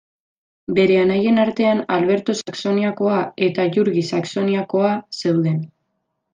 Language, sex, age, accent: Basque, female, 19-29, Mendebalekoa (Araba, Bizkaia, Gipuzkoako mendebaleko herri batzuk)